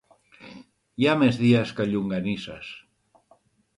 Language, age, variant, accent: Catalan, 50-59, Central, central